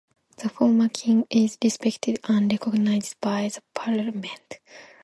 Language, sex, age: English, female, 19-29